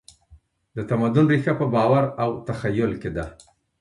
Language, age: Pashto, 50-59